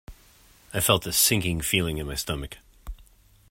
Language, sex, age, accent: English, male, 40-49, United States English